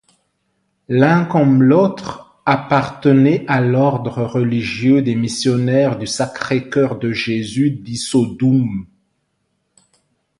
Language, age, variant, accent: French, 40-49, Français d'Afrique subsaharienne et des îles africaines, Français de Madagascar